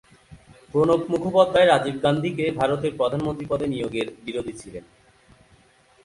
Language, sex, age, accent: Bengali, male, 19-29, Native